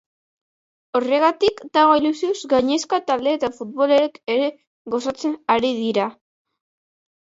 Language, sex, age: Basque, male, 40-49